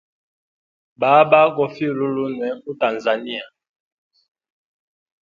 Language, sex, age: Hemba, male, 40-49